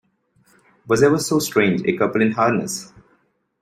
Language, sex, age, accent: English, male, 30-39, India and South Asia (India, Pakistan, Sri Lanka)